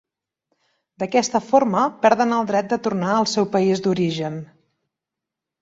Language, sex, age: Catalan, female, 50-59